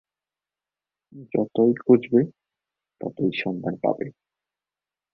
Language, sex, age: Bengali, male, 19-29